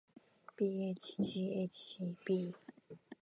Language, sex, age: Japanese, female, 19-29